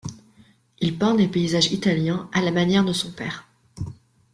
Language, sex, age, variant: French, female, 19-29, Français de métropole